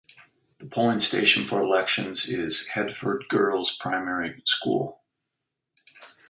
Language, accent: English, United States English